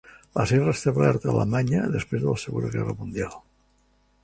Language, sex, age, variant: Catalan, male, 60-69, Central